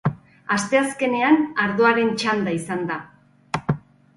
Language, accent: Basque, Erdialdekoa edo Nafarra (Gipuzkoa, Nafarroa)